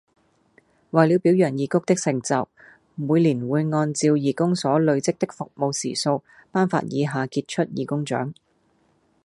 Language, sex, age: Cantonese, female, 40-49